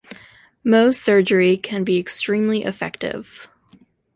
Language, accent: English, United States English